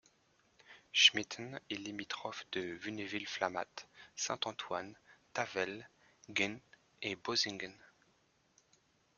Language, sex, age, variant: French, male, 30-39, Français de métropole